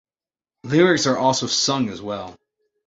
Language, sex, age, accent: English, male, 19-29, United States English